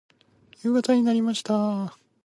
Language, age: Japanese, 19-29